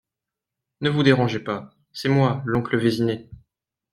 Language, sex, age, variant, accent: French, male, 19-29, Français des départements et régions d'outre-mer, Français de La Réunion